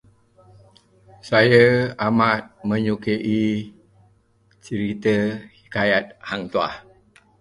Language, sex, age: Malay, male, 70-79